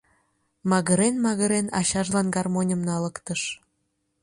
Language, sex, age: Mari, female, 19-29